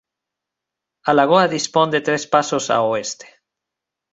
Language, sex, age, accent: Galician, male, 30-39, Normativo (estándar)